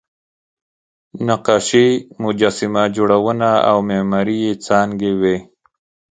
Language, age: Pashto, 30-39